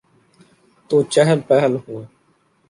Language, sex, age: Urdu, male, 19-29